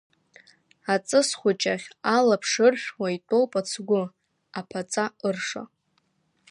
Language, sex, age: Abkhazian, female, under 19